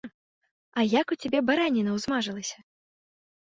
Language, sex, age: Belarusian, female, 19-29